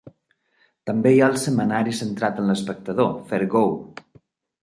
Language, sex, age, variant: Catalan, male, 40-49, Balear